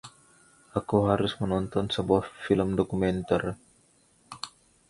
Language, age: Indonesian, 19-29